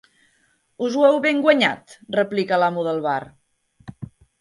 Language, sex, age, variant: Catalan, female, 19-29, Central